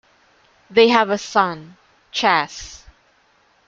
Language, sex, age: English, female, 50-59